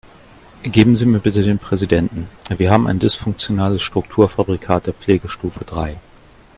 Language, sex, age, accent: German, male, 40-49, Deutschland Deutsch